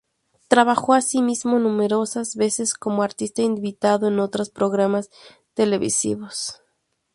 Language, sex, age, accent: Spanish, female, 19-29, México